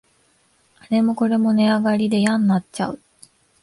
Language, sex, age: Japanese, female, 19-29